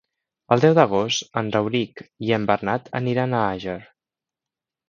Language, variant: Catalan, Central